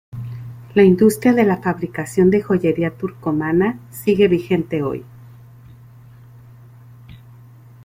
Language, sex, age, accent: Spanish, female, 50-59, México